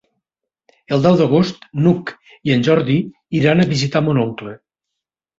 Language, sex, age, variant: Catalan, male, 60-69, Nord-Occidental